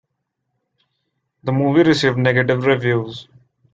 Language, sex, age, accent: English, male, 19-29, India and South Asia (India, Pakistan, Sri Lanka)